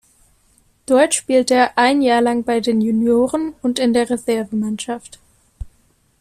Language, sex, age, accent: German, female, 19-29, Deutschland Deutsch